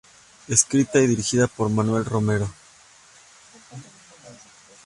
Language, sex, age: Spanish, male, 30-39